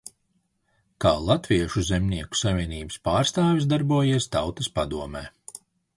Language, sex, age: Latvian, male, 30-39